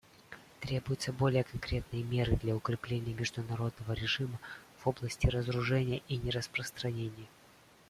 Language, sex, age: Russian, male, 19-29